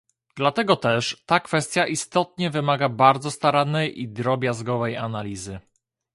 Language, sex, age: Polish, male, 19-29